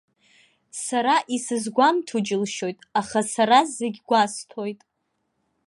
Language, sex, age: Abkhazian, female, under 19